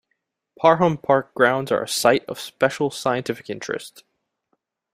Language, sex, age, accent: English, male, 19-29, United States English